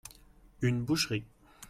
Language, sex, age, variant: French, male, 30-39, Français de métropole